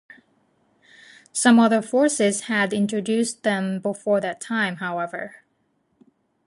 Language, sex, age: English, female, 40-49